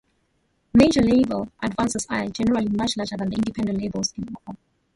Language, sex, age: English, female, 30-39